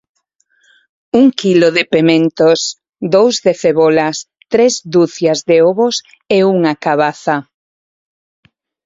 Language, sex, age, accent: Galician, female, 50-59, Normativo (estándar)